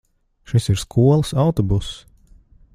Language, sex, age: Latvian, male, 30-39